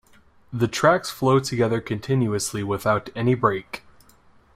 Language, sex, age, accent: English, male, 19-29, United States English